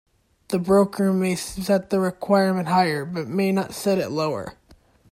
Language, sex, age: English, male, under 19